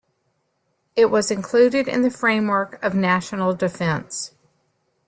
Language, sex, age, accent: English, female, 50-59, United States English